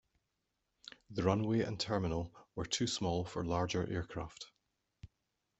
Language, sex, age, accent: English, male, 40-49, Scottish English